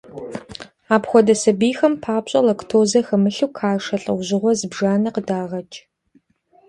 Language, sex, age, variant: Kabardian, female, 30-39, Адыгэбзэ (Къэбэрдей, Кирил, псоми зэдай)